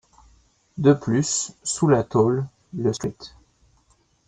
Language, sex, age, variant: French, male, 30-39, Français de métropole